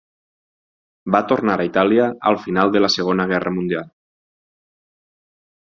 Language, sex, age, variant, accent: Catalan, male, 40-49, Valencià septentrional, valencià